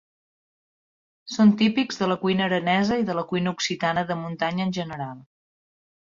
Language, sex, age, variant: Catalan, female, 30-39, Central